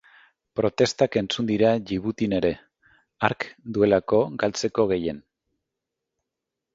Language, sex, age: Basque, male, 40-49